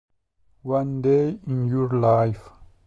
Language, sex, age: Italian, male, 40-49